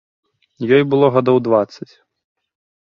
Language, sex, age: Belarusian, male, 19-29